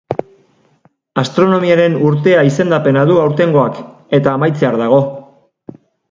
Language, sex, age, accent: Basque, male, 40-49, Erdialdekoa edo Nafarra (Gipuzkoa, Nafarroa)